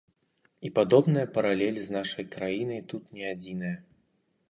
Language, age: Belarusian, 19-29